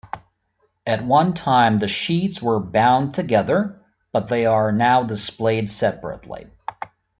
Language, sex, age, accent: English, male, 40-49, United States English